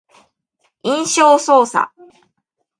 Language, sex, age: Japanese, female, 40-49